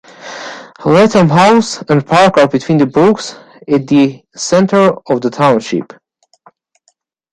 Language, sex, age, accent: English, male, 19-29, United States English